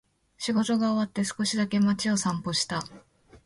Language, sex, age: Japanese, female, 19-29